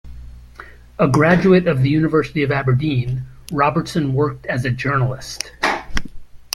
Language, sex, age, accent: English, male, 50-59, United States English